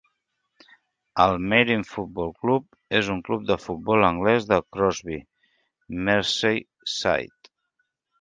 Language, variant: Catalan, Central